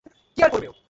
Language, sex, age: Bengali, male, 19-29